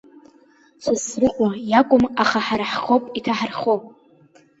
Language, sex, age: Abkhazian, female, under 19